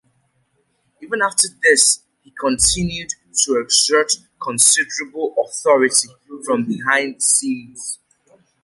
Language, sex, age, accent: English, male, 30-39, United States English